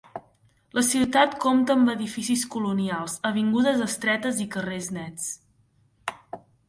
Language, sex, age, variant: Catalan, female, under 19, Central